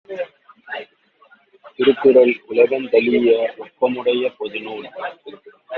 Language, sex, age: Tamil, male, 19-29